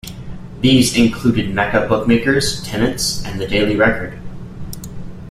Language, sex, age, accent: English, male, 19-29, United States English